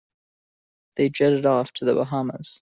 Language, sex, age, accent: English, male, 19-29, Canadian English